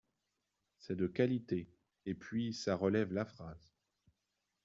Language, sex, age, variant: French, male, 30-39, Français de métropole